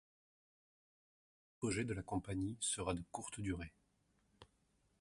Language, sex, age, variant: French, male, 30-39, Français de métropole